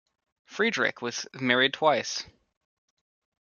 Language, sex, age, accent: English, male, under 19, United States English